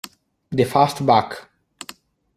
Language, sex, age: Italian, male, under 19